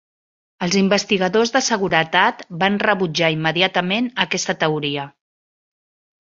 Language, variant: Catalan, Central